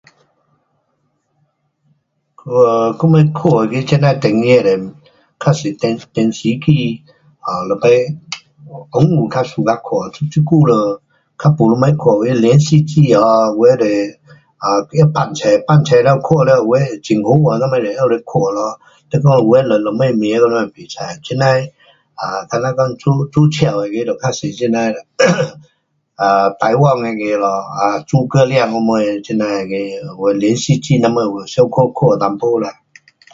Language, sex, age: Pu-Xian Chinese, male, 60-69